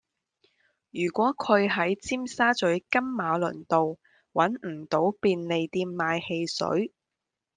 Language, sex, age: Cantonese, female, 19-29